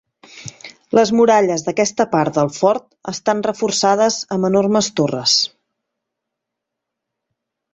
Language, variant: Catalan, Central